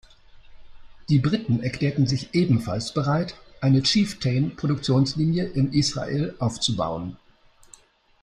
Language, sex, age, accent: German, male, 60-69, Deutschland Deutsch